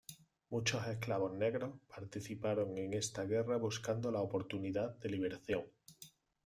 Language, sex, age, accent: Spanish, male, 30-39, España: Sur peninsular (Andalucia, Extremadura, Murcia)